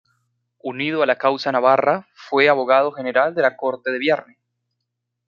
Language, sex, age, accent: Spanish, male, 19-29, México